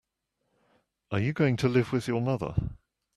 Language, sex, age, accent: English, male, 50-59, England English